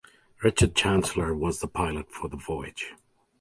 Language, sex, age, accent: English, male, 40-49, United States English